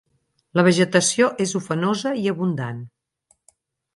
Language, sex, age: Catalan, female, 50-59